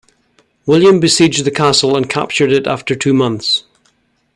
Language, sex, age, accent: English, male, 60-69, Scottish English